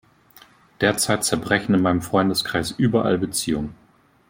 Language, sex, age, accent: German, male, 30-39, Deutschland Deutsch